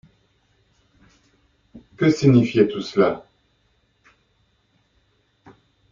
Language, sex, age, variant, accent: French, male, 50-59, Français d'Europe, Français de Belgique